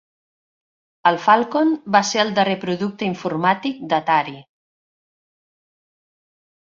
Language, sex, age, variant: Catalan, female, 40-49, Central